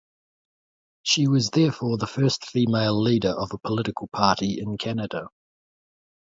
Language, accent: English, New Zealand English